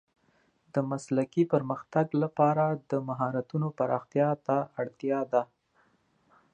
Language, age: Pashto, 30-39